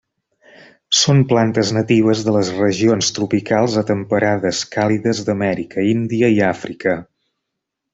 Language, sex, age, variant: Catalan, male, 30-39, Central